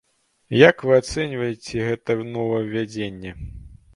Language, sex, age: Belarusian, male, 40-49